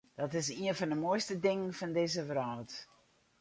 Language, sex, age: Western Frisian, female, 60-69